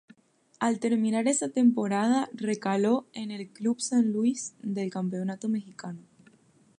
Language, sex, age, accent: Spanish, female, 19-29, España: Islas Canarias